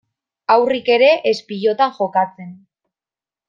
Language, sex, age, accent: Basque, female, 19-29, Mendebalekoa (Araba, Bizkaia, Gipuzkoako mendebaleko herri batzuk)